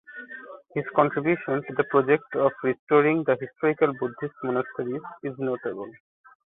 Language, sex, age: English, male, 19-29